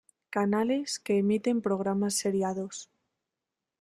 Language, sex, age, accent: Spanish, female, 19-29, España: Centro-Sur peninsular (Madrid, Toledo, Castilla-La Mancha)